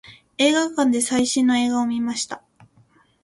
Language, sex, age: Japanese, female, 19-29